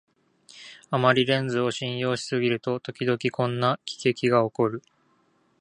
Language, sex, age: Japanese, male, 19-29